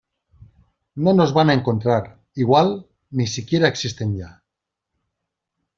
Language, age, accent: Spanish, 40-49, España: Norte peninsular (Asturias, Castilla y León, Cantabria, País Vasco, Navarra, Aragón, La Rioja, Guadalajara, Cuenca)